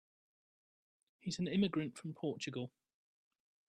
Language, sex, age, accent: English, male, 40-49, England English